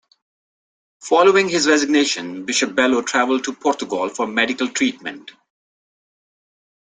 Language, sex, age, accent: English, male, 30-39, United States English